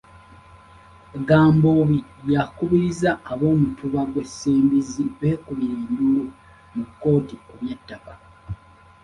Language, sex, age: Ganda, male, 19-29